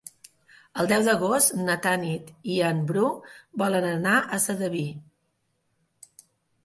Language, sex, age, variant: Catalan, female, 40-49, Central